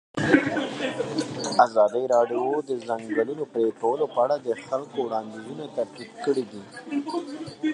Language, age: Pashto, 19-29